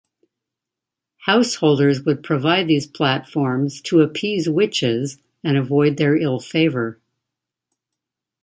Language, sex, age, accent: English, female, 60-69, United States English